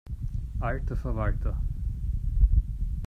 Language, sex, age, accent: German, male, 30-39, Österreichisches Deutsch